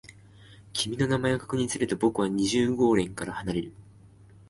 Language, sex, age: Japanese, male, 19-29